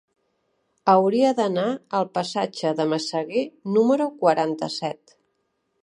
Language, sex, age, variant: Catalan, female, 50-59, Central